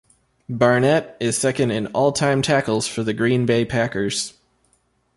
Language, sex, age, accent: English, male, 19-29, United States English